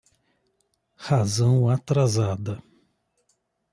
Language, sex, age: Portuguese, male, 50-59